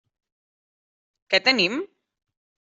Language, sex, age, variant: Catalan, female, 40-49, Central